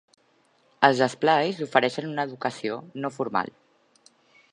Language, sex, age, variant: Catalan, female, 40-49, Central